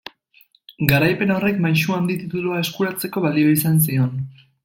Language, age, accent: Basque, 19-29, Mendebalekoa (Araba, Bizkaia, Gipuzkoako mendebaleko herri batzuk)